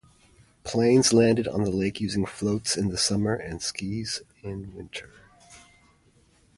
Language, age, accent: English, 40-49, United States English